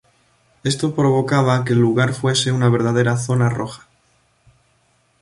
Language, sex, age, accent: Spanish, male, 19-29, España: Norte peninsular (Asturias, Castilla y León, Cantabria, País Vasco, Navarra, Aragón, La Rioja, Guadalajara, Cuenca)